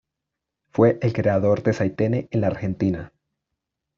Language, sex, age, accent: Spanish, male, 30-39, Andino-Pacífico: Colombia, Perú, Ecuador, oeste de Bolivia y Venezuela andina